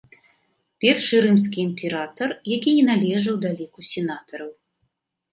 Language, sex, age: Belarusian, female, 30-39